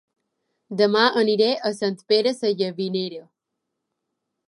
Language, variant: Catalan, Balear